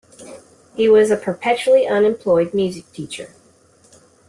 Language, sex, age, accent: English, female, 30-39, United States English